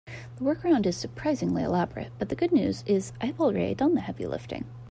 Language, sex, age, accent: English, female, 30-39, United States English